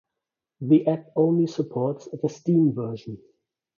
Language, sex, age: English, male, 30-39